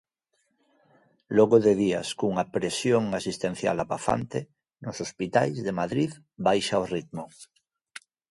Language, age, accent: Galician, 50-59, Normativo (estándar)